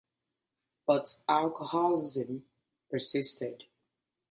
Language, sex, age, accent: English, female, 30-39, England English